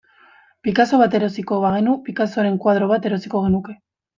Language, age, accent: Basque, 19-29, Mendebalekoa (Araba, Bizkaia, Gipuzkoako mendebaleko herri batzuk)